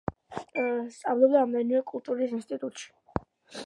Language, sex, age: Georgian, female, under 19